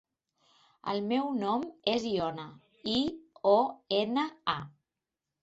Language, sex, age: Catalan, female, 30-39